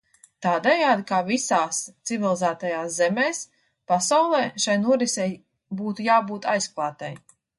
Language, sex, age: Latvian, female, 30-39